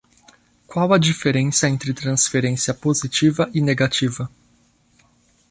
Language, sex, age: Portuguese, male, 30-39